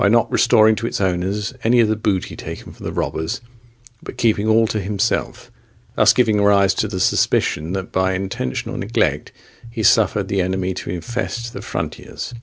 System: none